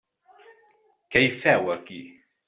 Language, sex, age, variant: Catalan, male, 30-39, Central